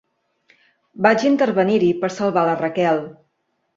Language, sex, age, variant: Catalan, female, 19-29, Central